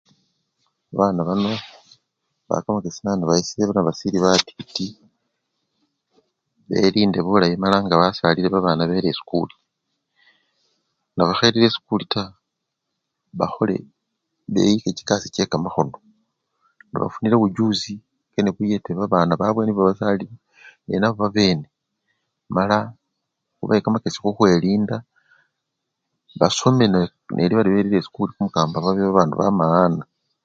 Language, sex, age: Luyia, male, 50-59